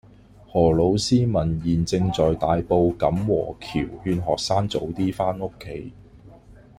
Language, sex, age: Cantonese, male, 40-49